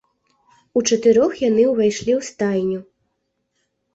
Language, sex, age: Belarusian, female, 19-29